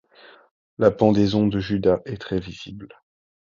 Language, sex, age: French, male, 19-29